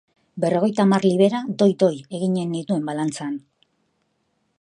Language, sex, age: Basque, female, 50-59